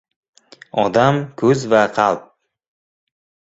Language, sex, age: Uzbek, male, 19-29